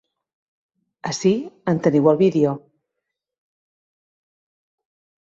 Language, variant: Catalan, Central